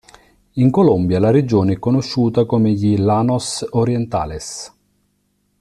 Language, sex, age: Italian, male, 50-59